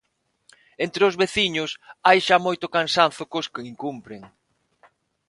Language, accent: Galician, Normativo (estándar); Neofalante